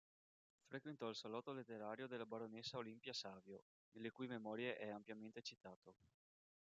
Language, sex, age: Italian, male, 30-39